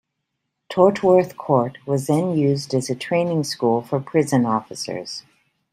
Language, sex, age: English, female, 60-69